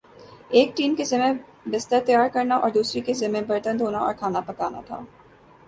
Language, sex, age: Urdu, female, 19-29